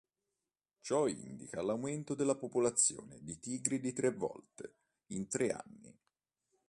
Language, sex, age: Italian, male, 30-39